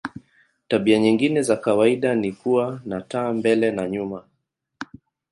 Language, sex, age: Swahili, male, 30-39